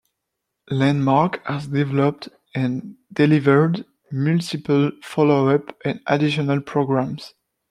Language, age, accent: English, 19-29, United States English